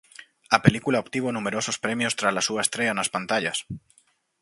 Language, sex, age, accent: Galician, male, 30-39, Central (gheada)